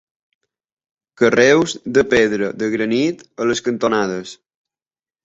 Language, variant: Catalan, Balear